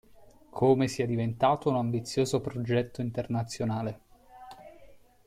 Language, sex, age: Italian, male, 19-29